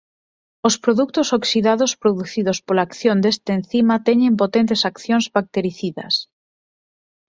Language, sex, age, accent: Galician, female, 19-29, Normativo (estándar)